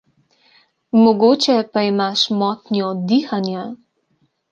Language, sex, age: Slovenian, female, 19-29